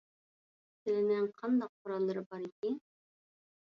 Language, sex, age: Uyghur, female, 19-29